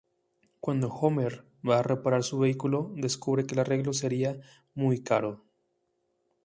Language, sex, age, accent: Spanish, male, 19-29, México